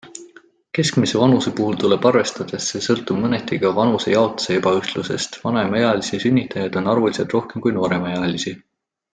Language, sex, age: Estonian, male, 19-29